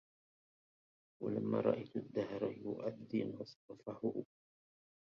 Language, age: Arabic, 40-49